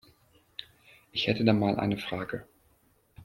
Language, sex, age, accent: German, male, 40-49, Deutschland Deutsch